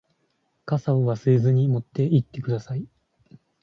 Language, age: Japanese, 19-29